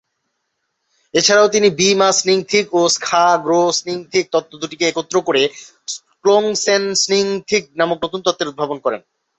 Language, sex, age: Bengali, male, 19-29